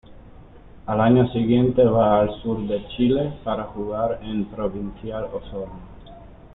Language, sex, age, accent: Spanish, male, 30-39, España: Norte peninsular (Asturias, Castilla y León, Cantabria, País Vasco, Navarra, Aragón, La Rioja, Guadalajara, Cuenca)